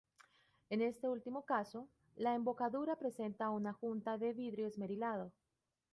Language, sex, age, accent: Spanish, female, 30-39, Andino-Pacífico: Colombia, Perú, Ecuador, oeste de Bolivia y Venezuela andina